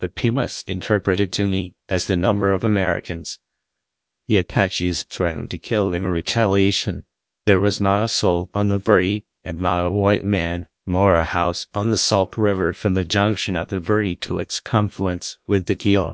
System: TTS, GlowTTS